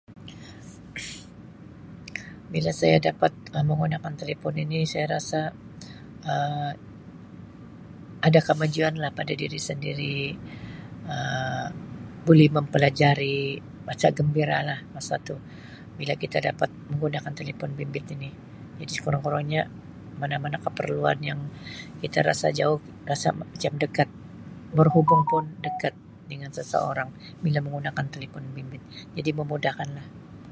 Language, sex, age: Sabah Malay, female, 50-59